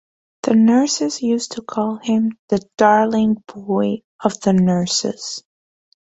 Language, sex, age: English, female, 19-29